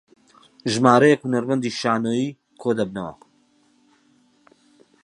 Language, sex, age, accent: Central Kurdish, male, 30-39, سۆرانی